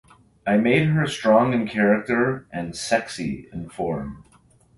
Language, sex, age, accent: English, male, 40-49, Canadian English